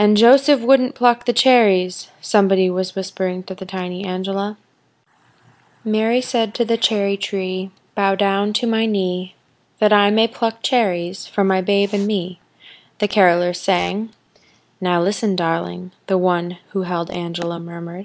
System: none